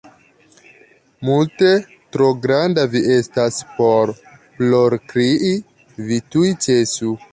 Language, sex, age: Esperanto, male, 19-29